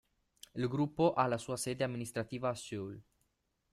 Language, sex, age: Italian, male, under 19